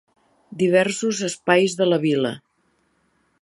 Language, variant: Catalan, Central